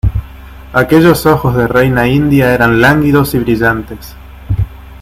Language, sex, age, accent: Spanish, male, 19-29, Rioplatense: Argentina, Uruguay, este de Bolivia, Paraguay